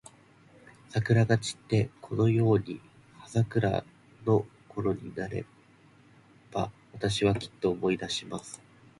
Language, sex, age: Japanese, male, 19-29